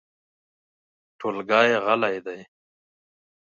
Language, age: Pashto, 30-39